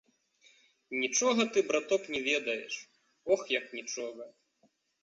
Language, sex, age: Belarusian, male, 30-39